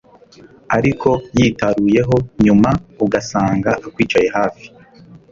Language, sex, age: Kinyarwanda, male, 19-29